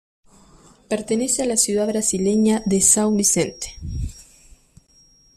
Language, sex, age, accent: Spanish, female, 19-29, Rioplatense: Argentina, Uruguay, este de Bolivia, Paraguay